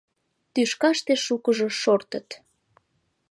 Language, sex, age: Mari, female, under 19